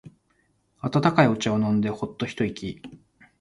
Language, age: Japanese, 30-39